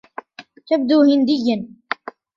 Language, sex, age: Arabic, female, 19-29